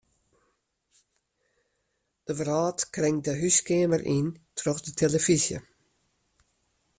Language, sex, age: Western Frisian, female, 60-69